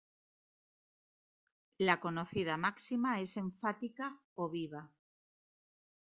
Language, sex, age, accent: Spanish, female, 30-39, España: Norte peninsular (Asturias, Castilla y León, Cantabria, País Vasco, Navarra, Aragón, La Rioja, Guadalajara, Cuenca)